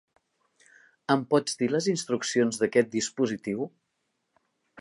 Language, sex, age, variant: Catalan, female, 50-59, Central